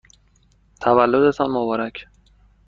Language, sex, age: Persian, male, 19-29